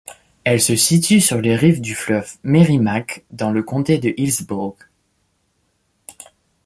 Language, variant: French, Français de métropole